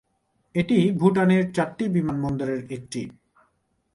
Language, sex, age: Bengali, male, 19-29